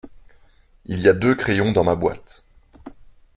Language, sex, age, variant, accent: French, male, 40-49, Français d'Europe, Français de Belgique